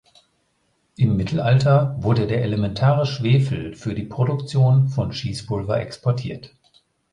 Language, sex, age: German, male, 50-59